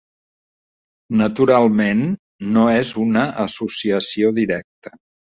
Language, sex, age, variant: Catalan, male, 60-69, Central